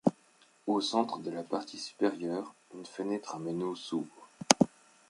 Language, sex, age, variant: French, male, 30-39, Français de métropole